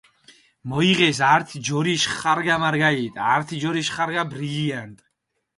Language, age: Mingrelian, 19-29